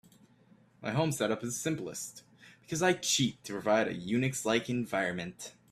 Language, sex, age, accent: English, male, under 19, United States English